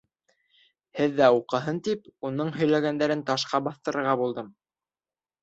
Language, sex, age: Bashkir, male, under 19